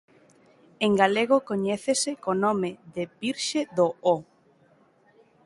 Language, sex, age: Galician, female, 19-29